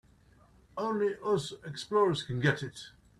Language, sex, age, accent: English, male, 70-79, England English